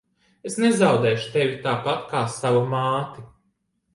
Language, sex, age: Latvian, male, 30-39